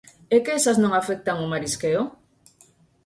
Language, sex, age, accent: Galician, female, 50-59, Normativo (estándar)